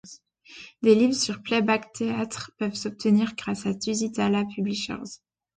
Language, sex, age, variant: French, female, 30-39, Français de métropole